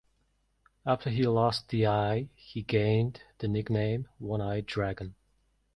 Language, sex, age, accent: English, male, 30-39, United States English